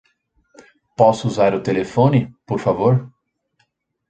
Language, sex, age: Portuguese, male, 30-39